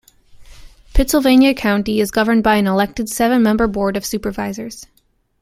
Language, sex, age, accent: English, female, 19-29, United States English